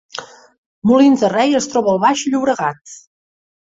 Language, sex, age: Catalan, female, 40-49